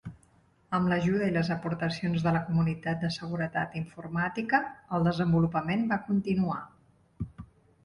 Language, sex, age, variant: Catalan, female, 40-49, Central